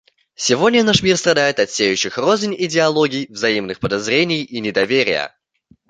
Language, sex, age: Russian, male, 19-29